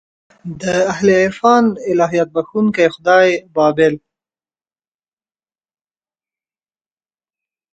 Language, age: Pashto, 19-29